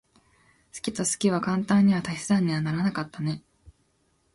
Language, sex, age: Japanese, female, 19-29